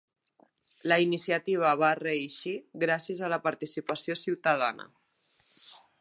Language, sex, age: Catalan, female, 30-39